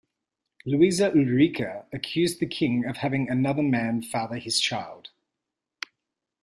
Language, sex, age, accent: English, male, 30-39, Australian English